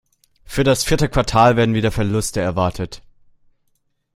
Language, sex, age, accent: German, male, 19-29, Deutschland Deutsch